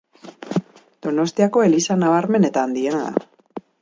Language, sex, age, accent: Basque, female, 30-39, Mendebalekoa (Araba, Bizkaia, Gipuzkoako mendebaleko herri batzuk)